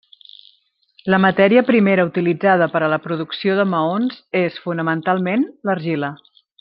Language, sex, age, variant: Catalan, female, 40-49, Central